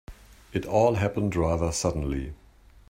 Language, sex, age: English, male, 50-59